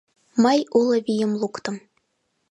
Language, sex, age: Mari, female, 19-29